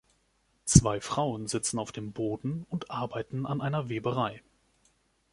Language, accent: German, Deutschland Deutsch